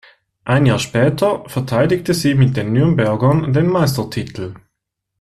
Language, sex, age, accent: German, male, 19-29, Schweizerdeutsch